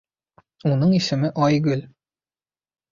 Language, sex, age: Bashkir, male, 19-29